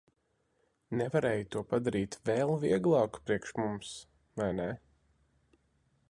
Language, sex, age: Latvian, male, 30-39